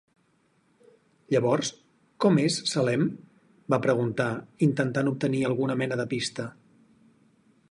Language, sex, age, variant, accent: Catalan, male, 40-49, Central, central